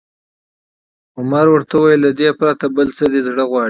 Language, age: Pashto, 30-39